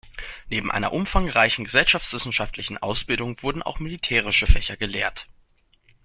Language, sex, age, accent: German, male, 19-29, Deutschland Deutsch